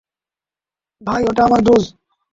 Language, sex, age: Bengali, male, 19-29